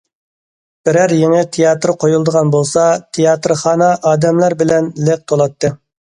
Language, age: Uyghur, 30-39